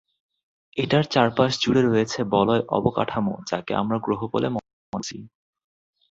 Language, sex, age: Bengali, male, 19-29